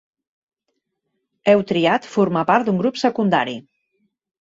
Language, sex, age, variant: Catalan, female, 40-49, Central